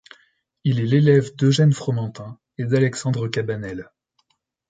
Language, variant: French, Français de métropole